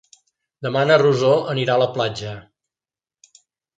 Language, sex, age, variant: Catalan, male, 60-69, Central